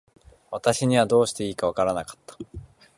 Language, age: Japanese, 19-29